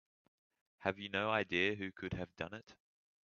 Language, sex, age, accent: English, male, under 19, Australian English